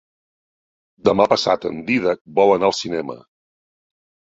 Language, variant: Catalan, Central